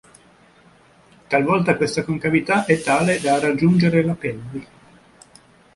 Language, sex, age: Italian, male, 50-59